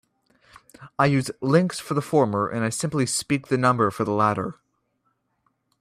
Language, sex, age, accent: English, male, under 19, United States English